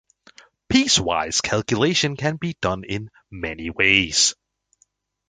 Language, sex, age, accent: English, male, 19-29, England English